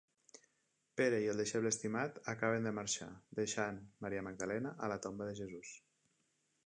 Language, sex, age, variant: Catalan, male, 40-49, Nord-Occidental